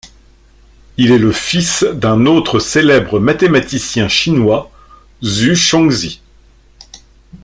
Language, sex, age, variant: French, male, 50-59, Français de métropole